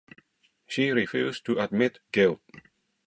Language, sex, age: English, male, 40-49